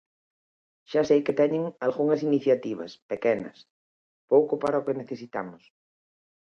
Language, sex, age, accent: Galician, female, 50-59, Atlántico (seseo e gheada)